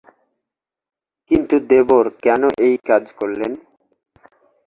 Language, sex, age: Bengali, male, 40-49